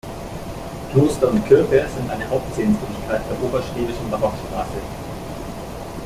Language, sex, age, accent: German, male, 19-29, Deutschland Deutsch